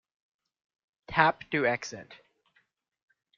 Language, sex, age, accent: English, male, under 19, United States English